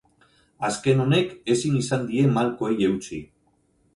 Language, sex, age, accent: Basque, male, 50-59, Mendebalekoa (Araba, Bizkaia, Gipuzkoako mendebaleko herri batzuk)